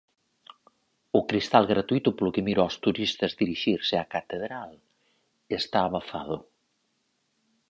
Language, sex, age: Galician, male, 40-49